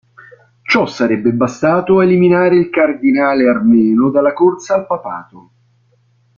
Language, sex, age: Italian, male, 50-59